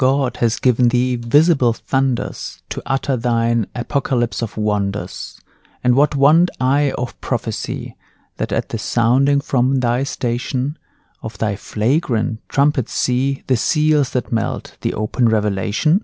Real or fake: real